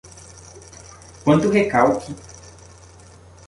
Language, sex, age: Portuguese, male, 19-29